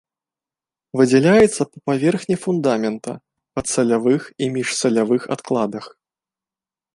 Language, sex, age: Belarusian, male, 19-29